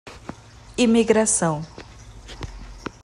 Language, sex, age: Portuguese, female, 30-39